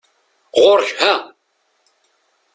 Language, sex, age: Kabyle, female, 60-69